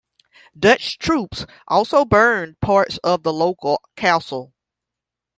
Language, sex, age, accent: English, female, 30-39, United States English